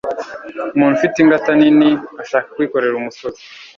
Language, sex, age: Kinyarwanda, male, 19-29